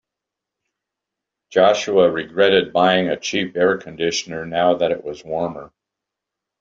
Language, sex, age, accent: English, male, 70-79, United States English